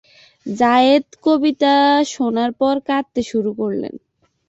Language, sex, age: Bengali, female, 19-29